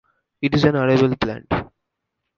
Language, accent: English, India and South Asia (India, Pakistan, Sri Lanka)